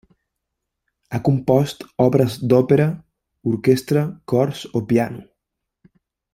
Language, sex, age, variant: Catalan, male, 19-29, Central